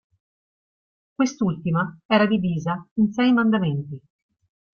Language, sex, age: Italian, female, 40-49